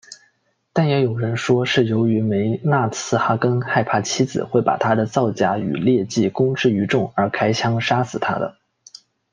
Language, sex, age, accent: Chinese, male, 19-29, 出生地：广东省